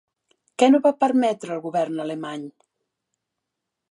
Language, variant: Catalan, Central